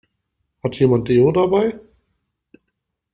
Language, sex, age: German, female, 30-39